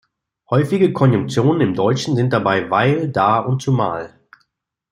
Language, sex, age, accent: German, male, 30-39, Deutschland Deutsch